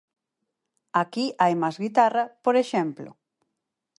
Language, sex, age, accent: Galician, female, 30-39, Oriental (común en zona oriental)